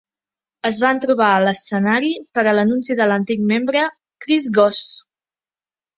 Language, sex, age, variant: Catalan, female, 19-29, Central